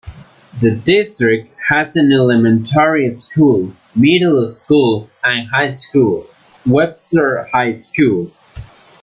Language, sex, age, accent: English, male, 19-29, United States English